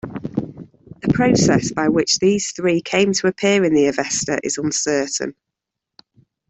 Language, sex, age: English, female, 40-49